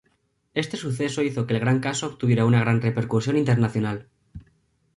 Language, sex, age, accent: Spanish, male, 19-29, España: Centro-Sur peninsular (Madrid, Toledo, Castilla-La Mancha)